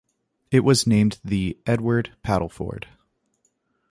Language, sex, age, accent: English, male, 19-29, United States English